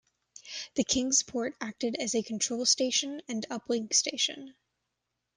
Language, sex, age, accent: English, female, 19-29, United States English